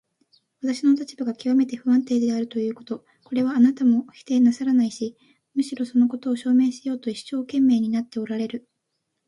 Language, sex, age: Japanese, female, under 19